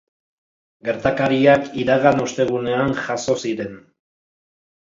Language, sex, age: Basque, male, 60-69